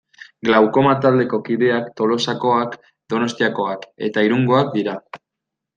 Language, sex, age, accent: Basque, male, 19-29, Mendebalekoa (Araba, Bizkaia, Gipuzkoako mendebaleko herri batzuk)